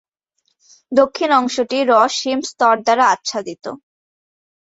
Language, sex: Bengali, female